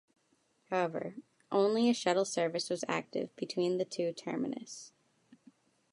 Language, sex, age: English, female, under 19